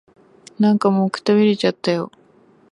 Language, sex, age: Japanese, female, under 19